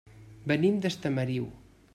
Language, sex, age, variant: Catalan, male, 50-59, Central